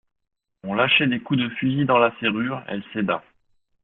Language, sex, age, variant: French, male, 30-39, Français de métropole